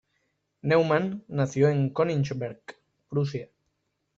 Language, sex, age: Spanish, male, 30-39